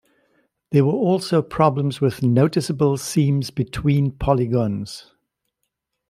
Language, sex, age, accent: English, male, 50-59, Southern African (South Africa, Zimbabwe, Namibia)